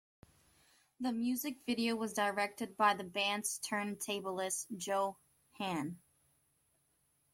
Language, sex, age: English, female, 19-29